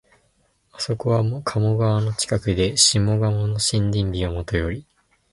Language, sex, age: Japanese, male, 19-29